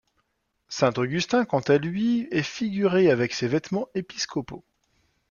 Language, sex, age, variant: French, male, 30-39, Français de métropole